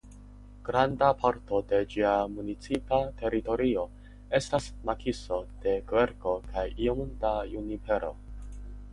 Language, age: Esperanto, under 19